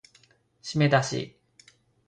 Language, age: Japanese, 40-49